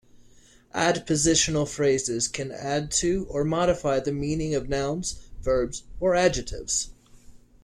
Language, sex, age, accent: English, male, 19-29, United States English